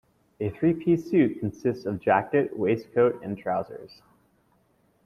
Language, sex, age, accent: English, male, 19-29, United States English